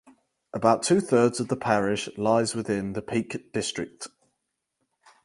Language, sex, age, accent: English, male, 19-29, England English